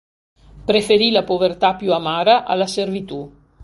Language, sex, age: Italian, female, 60-69